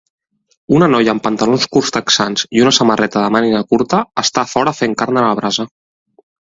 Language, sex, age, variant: Catalan, male, 30-39, Central